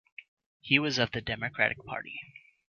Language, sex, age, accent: English, male, 30-39, United States English